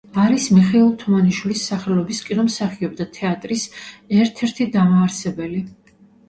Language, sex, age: Georgian, female, 50-59